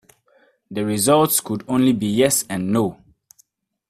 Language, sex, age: English, male, 19-29